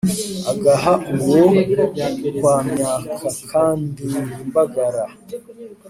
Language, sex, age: Kinyarwanda, female, 30-39